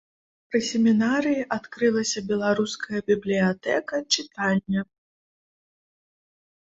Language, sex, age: Belarusian, female, 30-39